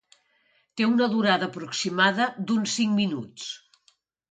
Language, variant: Catalan, Nord-Occidental